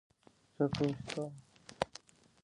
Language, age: Cantonese, under 19